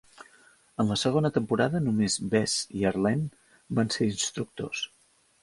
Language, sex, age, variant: Catalan, male, 50-59, Central